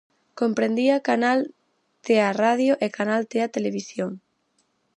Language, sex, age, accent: Galician, female, under 19, Central (gheada)